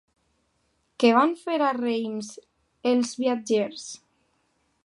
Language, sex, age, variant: Catalan, female, under 19, Alacantí